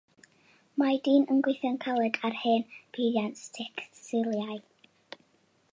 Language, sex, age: Welsh, female, under 19